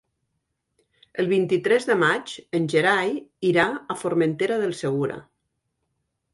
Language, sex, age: Catalan, female, 60-69